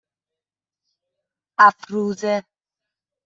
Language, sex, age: Persian, male, 30-39